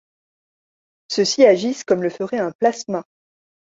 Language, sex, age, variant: French, female, 40-49, Français de métropole